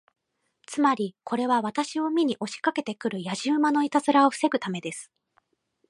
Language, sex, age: Japanese, female, 19-29